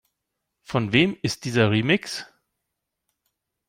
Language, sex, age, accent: German, male, 40-49, Deutschland Deutsch